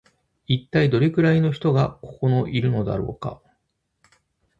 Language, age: Japanese, 40-49